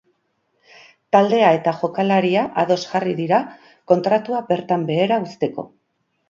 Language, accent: Basque, Erdialdekoa edo Nafarra (Gipuzkoa, Nafarroa)